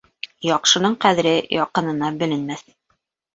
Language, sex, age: Bashkir, female, 40-49